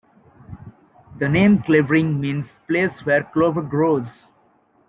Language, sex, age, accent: English, male, 19-29, England English